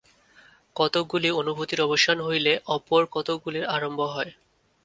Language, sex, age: Bengali, male, 19-29